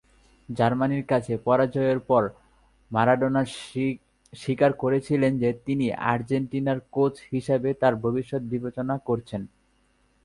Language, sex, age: Bengali, male, under 19